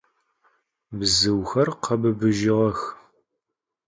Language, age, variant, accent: Adyghe, 30-39, Адыгабзэ (Кирил, пстэумэ зэдыряе), Кıэмгуй (Çemguy)